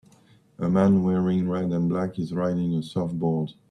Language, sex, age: English, male, 30-39